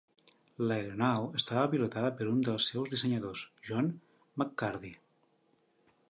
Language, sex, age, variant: Catalan, male, 40-49, Nord-Occidental